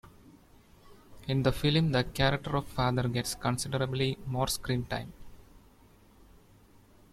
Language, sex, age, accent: English, male, 19-29, India and South Asia (India, Pakistan, Sri Lanka)